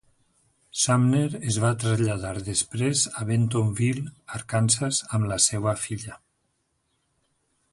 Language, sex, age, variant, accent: Catalan, male, 60-69, Valencià central, valencià